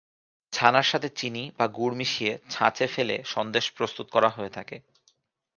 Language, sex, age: Bengali, male, 19-29